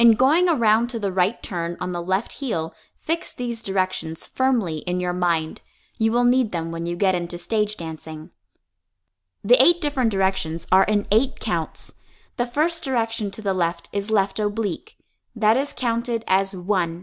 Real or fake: real